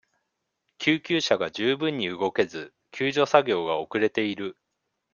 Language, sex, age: Japanese, male, 19-29